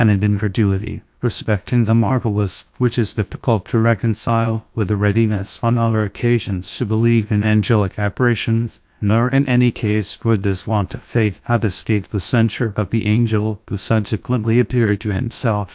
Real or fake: fake